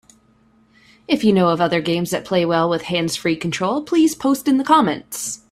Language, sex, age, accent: English, female, 19-29, Canadian English